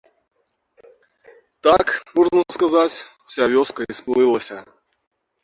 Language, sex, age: Belarusian, male, 40-49